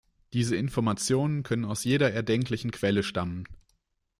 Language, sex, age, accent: German, male, 19-29, Deutschland Deutsch